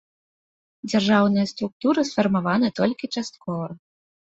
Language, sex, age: Belarusian, female, 19-29